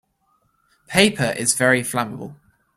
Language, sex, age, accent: English, male, 19-29, England English